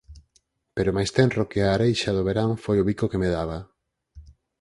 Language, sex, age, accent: Galician, male, 40-49, Normativo (estándar)